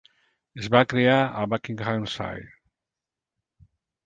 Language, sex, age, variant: Catalan, male, 50-59, Central